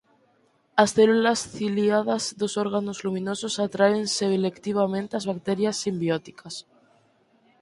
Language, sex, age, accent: Galician, female, 19-29, Normativo (estándar)